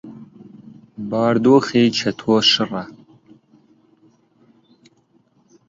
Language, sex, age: Central Kurdish, male, 30-39